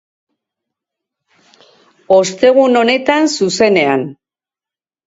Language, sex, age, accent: Basque, female, 70-79, Erdialdekoa edo Nafarra (Gipuzkoa, Nafarroa)